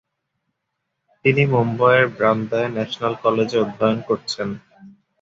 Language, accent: Bengali, Bangladeshi